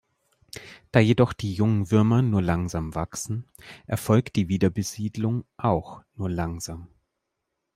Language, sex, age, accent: German, male, 30-39, Deutschland Deutsch